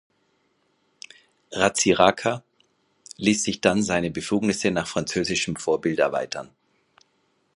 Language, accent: German, Österreichisches Deutsch